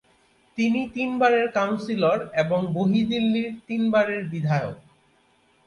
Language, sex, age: Bengali, male, 30-39